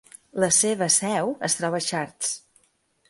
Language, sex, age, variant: Catalan, female, 40-49, Balear